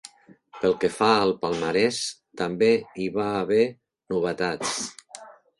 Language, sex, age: Catalan, male, 60-69